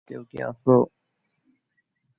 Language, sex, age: Bengali, male, 19-29